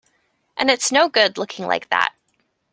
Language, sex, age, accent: English, female, 19-29, Canadian English